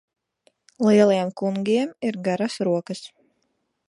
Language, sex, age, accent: Latvian, female, 19-29, Dzimtā valoda